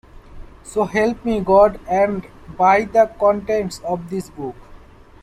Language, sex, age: English, male, 19-29